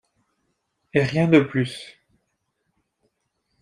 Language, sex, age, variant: French, male, 30-39, Français de métropole